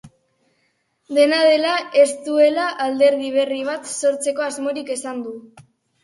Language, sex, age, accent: Basque, female, 40-49, Mendebalekoa (Araba, Bizkaia, Gipuzkoako mendebaleko herri batzuk)